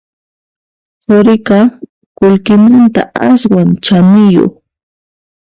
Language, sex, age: Puno Quechua, female, 19-29